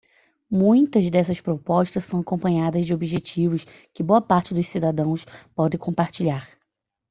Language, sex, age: Portuguese, female, under 19